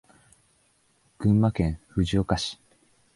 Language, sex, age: Japanese, male, 19-29